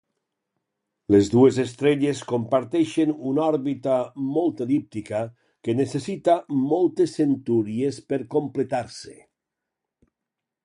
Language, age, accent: Catalan, 70-79, valencià